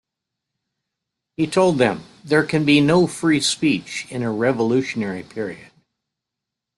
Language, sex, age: English, male, 70-79